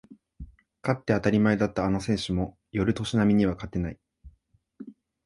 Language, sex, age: Japanese, male, 19-29